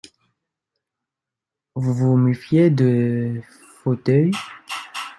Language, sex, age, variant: French, male, 19-29, Français de métropole